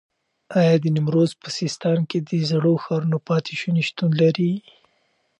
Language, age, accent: Pashto, 19-29, پکتیا ولایت، احمدزی